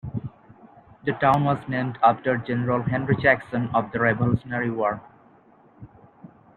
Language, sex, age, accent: English, male, 19-29, England English